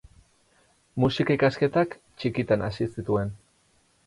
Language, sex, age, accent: Basque, male, 30-39, Erdialdekoa edo Nafarra (Gipuzkoa, Nafarroa)